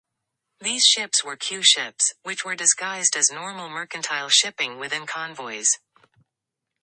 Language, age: English, under 19